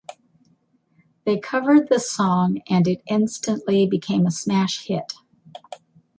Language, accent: English, United States English